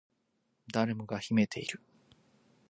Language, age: Japanese, 19-29